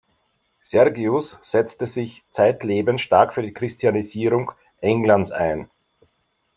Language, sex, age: German, male, 50-59